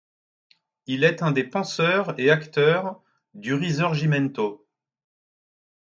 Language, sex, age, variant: French, male, 40-49, Français de métropole